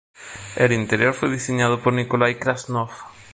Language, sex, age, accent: Spanish, male, 40-49, España: Sur peninsular (Andalucia, Extremadura, Murcia)